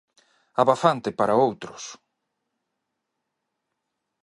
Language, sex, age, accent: Galician, male, 40-49, Normativo (estándar)